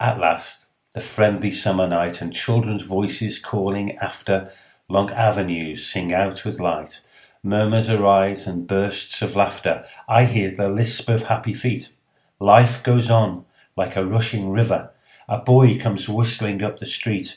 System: none